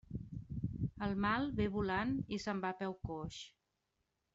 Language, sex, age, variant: Catalan, female, 40-49, Central